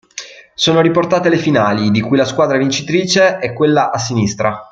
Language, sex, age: Italian, male, 19-29